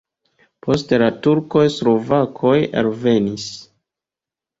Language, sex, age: Esperanto, male, 30-39